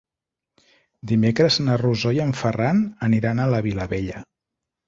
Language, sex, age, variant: Catalan, male, 40-49, Central